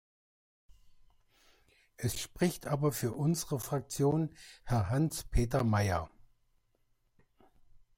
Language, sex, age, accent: German, male, 60-69, Deutschland Deutsch